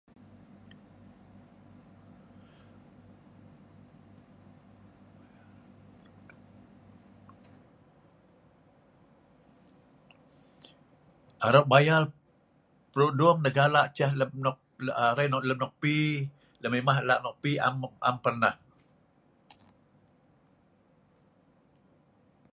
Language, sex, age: Sa'ban, male, 60-69